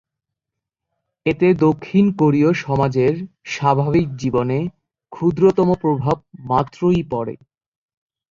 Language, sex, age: Bengali, male, 19-29